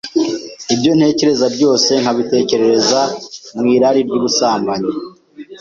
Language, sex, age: Kinyarwanda, male, 19-29